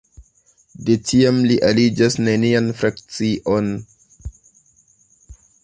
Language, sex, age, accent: Esperanto, male, 19-29, Internacia